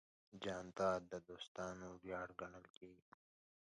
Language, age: Pashto, 19-29